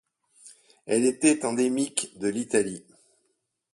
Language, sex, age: French, male, 60-69